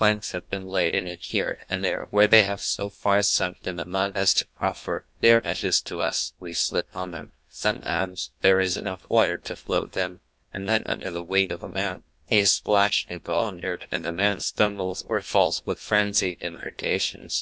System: TTS, GlowTTS